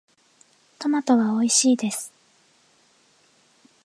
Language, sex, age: Japanese, female, 19-29